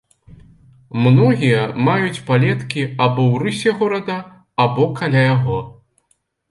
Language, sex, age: Belarusian, male, 40-49